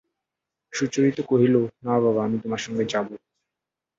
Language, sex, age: Bengali, male, 19-29